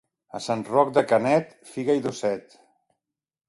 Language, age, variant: Catalan, 60-69, Central